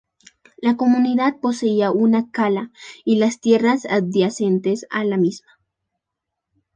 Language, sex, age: Spanish, female, 19-29